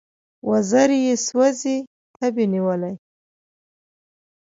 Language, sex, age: Pashto, female, 19-29